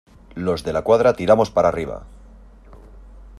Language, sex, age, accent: Spanish, male, 40-49, España: Norte peninsular (Asturias, Castilla y León, Cantabria, País Vasco, Navarra, Aragón, La Rioja, Guadalajara, Cuenca)